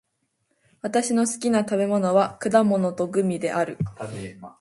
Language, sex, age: Japanese, female, 19-29